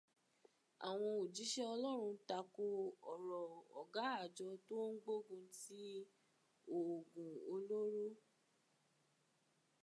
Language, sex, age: Yoruba, female, 19-29